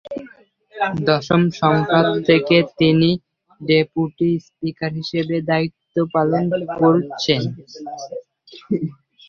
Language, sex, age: Bengali, male, under 19